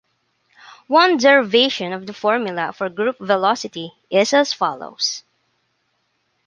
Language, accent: English, Filipino